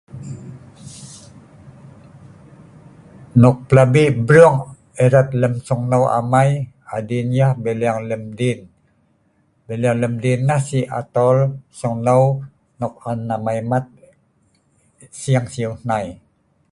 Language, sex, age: Sa'ban, male, 50-59